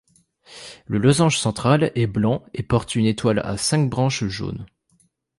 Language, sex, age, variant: French, male, 19-29, Français de métropole